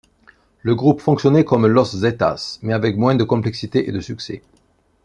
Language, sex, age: French, male, 40-49